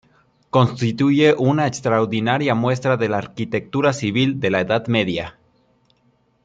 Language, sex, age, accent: Spanish, male, 19-29, México